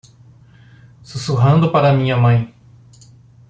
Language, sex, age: Portuguese, male, 40-49